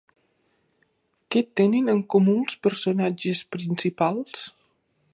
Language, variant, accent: Catalan, Nord-Occidental, nord-occidental